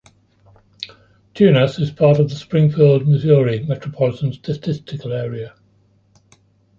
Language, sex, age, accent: English, male, 60-69, England English